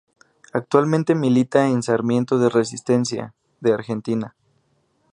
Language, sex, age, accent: Spanish, male, 19-29, México